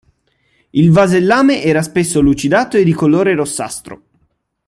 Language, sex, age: Italian, male, 19-29